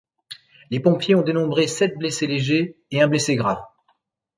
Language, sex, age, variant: French, male, 50-59, Français de métropole